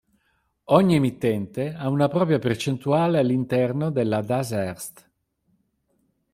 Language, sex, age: Italian, male, 50-59